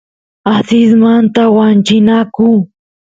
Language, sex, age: Santiago del Estero Quichua, female, 19-29